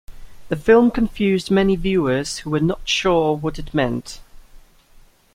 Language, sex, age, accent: English, male, 19-29, England English